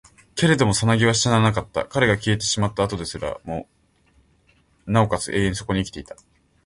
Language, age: Japanese, 19-29